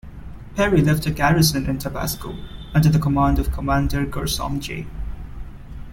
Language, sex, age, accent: English, male, 19-29, India and South Asia (India, Pakistan, Sri Lanka)